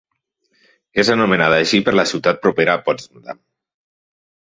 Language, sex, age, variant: Catalan, male, 40-49, Central